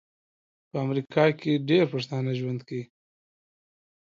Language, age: Pashto, 40-49